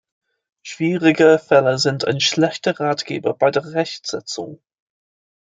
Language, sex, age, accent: German, male, 19-29, Britisches Deutsch